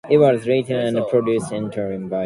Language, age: English, under 19